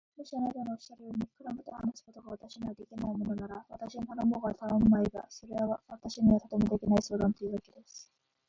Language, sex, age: Japanese, female, 19-29